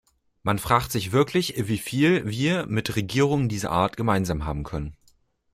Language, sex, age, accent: German, male, 19-29, Deutschland Deutsch